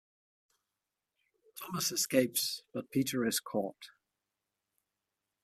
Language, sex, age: English, male, 30-39